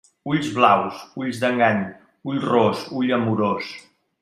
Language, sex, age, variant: Catalan, male, 50-59, Central